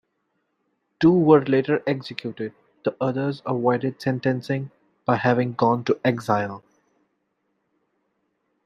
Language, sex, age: English, male, 19-29